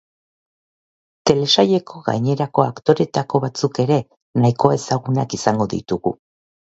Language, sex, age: Basque, female, 40-49